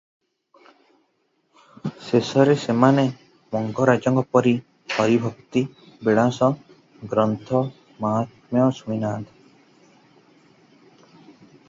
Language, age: Odia, 19-29